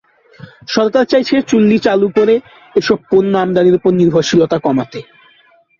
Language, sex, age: Bengali, male, 19-29